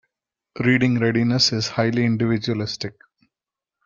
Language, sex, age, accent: English, male, 30-39, India and South Asia (India, Pakistan, Sri Lanka)